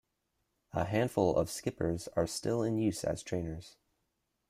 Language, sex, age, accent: English, male, under 19, United States English